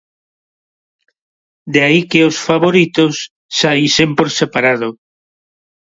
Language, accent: Galician, Neofalante